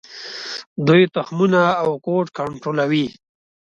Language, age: Pashto, 30-39